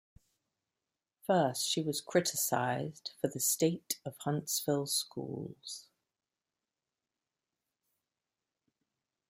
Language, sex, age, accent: English, female, 40-49, England English